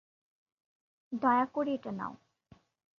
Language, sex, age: Bengali, female, 19-29